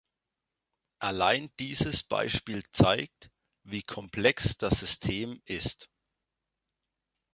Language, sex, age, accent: German, male, 40-49, Deutschland Deutsch